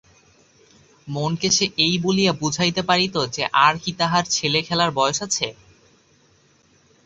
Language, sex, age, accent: Bengali, male, under 19, প্রমিত